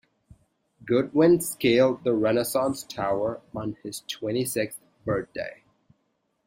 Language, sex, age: English, male, 19-29